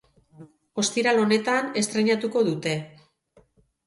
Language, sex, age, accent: Basque, female, 40-49, Mendebalekoa (Araba, Bizkaia, Gipuzkoako mendebaleko herri batzuk)